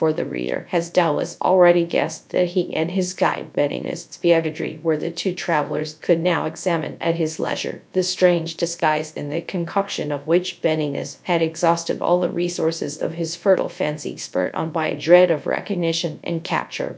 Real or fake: fake